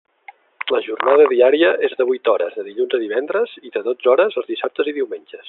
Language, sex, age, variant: Catalan, male, 40-49, Central